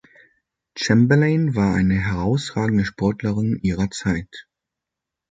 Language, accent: German, Deutschland Deutsch